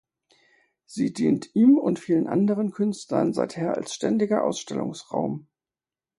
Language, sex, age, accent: German, female, 50-59, Deutschland Deutsch